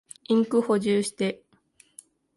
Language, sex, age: Japanese, female, 19-29